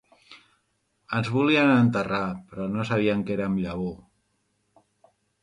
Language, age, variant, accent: Catalan, 50-59, Central, central